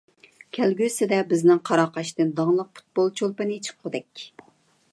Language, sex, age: Uyghur, female, 30-39